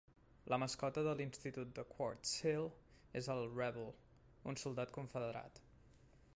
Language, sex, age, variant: Catalan, male, 30-39, Central